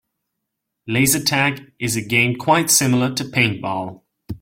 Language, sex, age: English, male, under 19